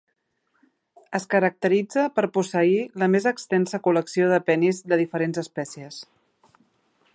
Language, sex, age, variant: Catalan, female, 30-39, Central